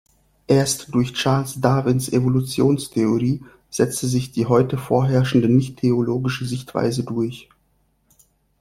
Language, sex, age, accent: German, male, 30-39, Russisch Deutsch